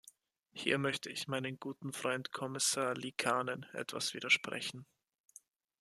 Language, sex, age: German, male, 19-29